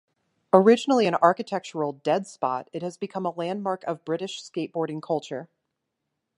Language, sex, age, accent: English, female, 30-39, United States English